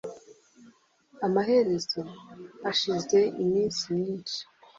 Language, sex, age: Kinyarwanda, female, 30-39